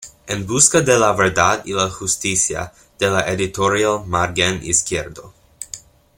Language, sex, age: Spanish, male, under 19